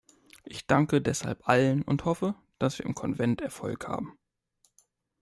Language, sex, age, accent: German, male, 19-29, Deutschland Deutsch